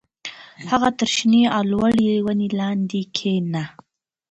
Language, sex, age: Pashto, female, 19-29